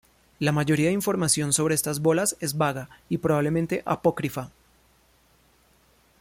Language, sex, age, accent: Spanish, male, 30-39, Andino-Pacífico: Colombia, Perú, Ecuador, oeste de Bolivia y Venezuela andina